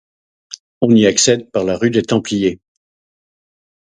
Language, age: French, 50-59